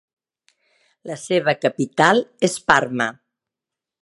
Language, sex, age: Catalan, female, 60-69